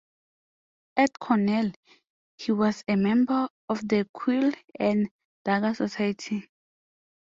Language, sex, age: English, female, 19-29